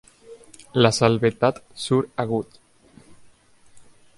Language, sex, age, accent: Spanish, male, 19-29, España: Islas Canarias